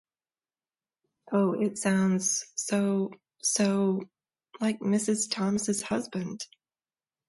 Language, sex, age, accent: English, female, 30-39, United States English